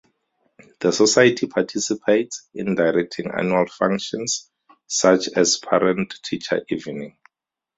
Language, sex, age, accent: English, male, 30-39, Southern African (South Africa, Zimbabwe, Namibia)